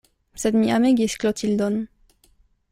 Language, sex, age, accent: Esperanto, female, 19-29, Internacia